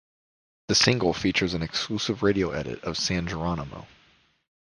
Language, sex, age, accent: English, male, 19-29, United States English